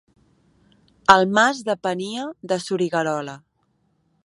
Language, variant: Catalan, Central